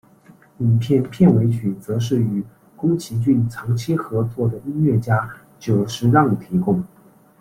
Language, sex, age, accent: Chinese, male, 19-29, 出生地：四川省